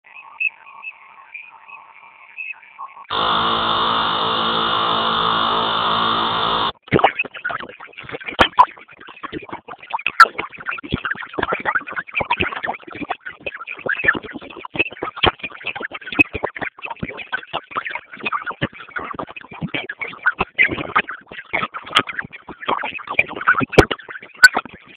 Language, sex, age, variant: Swahili, male, 19-29, Kiswahili cha Bara ya Kenya